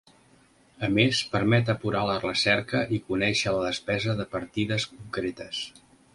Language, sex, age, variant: Catalan, male, 60-69, Central